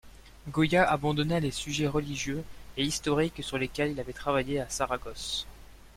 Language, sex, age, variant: French, male, 19-29, Français de métropole